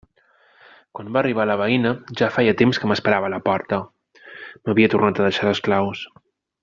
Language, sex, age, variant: Catalan, male, 30-39, Central